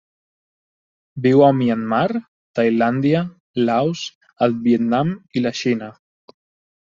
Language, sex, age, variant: Catalan, male, 19-29, Septentrional